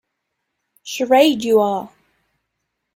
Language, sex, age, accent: English, female, 19-29, Australian English